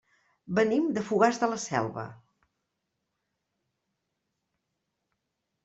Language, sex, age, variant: Catalan, female, 50-59, Central